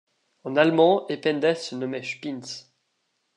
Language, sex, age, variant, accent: French, male, under 19, Français d'Europe, Français de Suisse